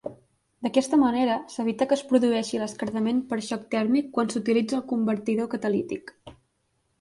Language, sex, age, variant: Catalan, female, 19-29, Central